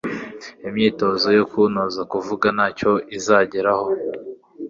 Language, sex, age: Kinyarwanda, male, 19-29